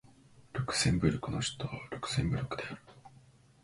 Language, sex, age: Japanese, male, 19-29